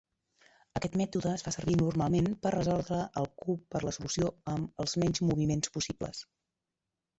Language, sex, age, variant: Catalan, female, 50-59, Central